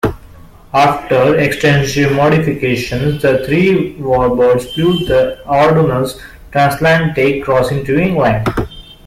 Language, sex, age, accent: English, male, 19-29, India and South Asia (India, Pakistan, Sri Lanka)